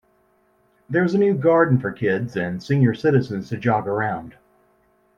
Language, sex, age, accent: English, male, 40-49, United States English